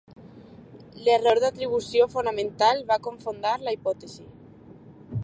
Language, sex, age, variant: Catalan, female, under 19, Alacantí